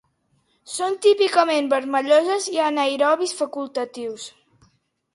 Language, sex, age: Catalan, female, under 19